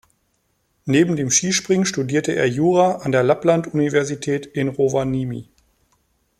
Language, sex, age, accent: German, male, 30-39, Deutschland Deutsch